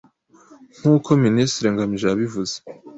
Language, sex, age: Kinyarwanda, male, 30-39